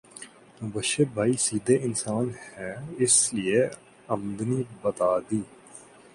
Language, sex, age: Urdu, male, 19-29